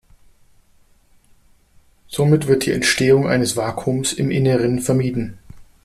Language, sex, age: German, male, 30-39